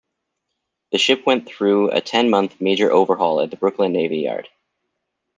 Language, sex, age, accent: English, male, 19-29, United States English